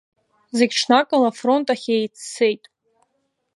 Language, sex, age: Abkhazian, female, 19-29